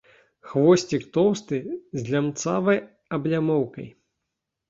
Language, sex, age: Belarusian, male, 19-29